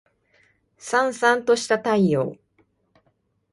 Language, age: Japanese, 40-49